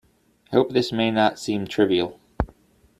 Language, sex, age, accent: English, male, 30-39, United States English